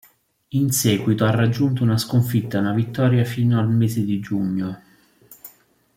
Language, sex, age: Italian, male, 40-49